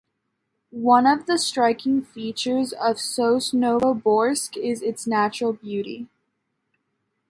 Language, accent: English, United States English